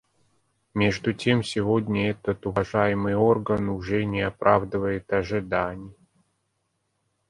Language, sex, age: Russian, male, 30-39